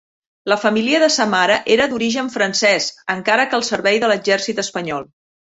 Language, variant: Catalan, Central